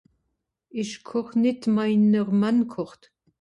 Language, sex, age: Swiss German, female, 60-69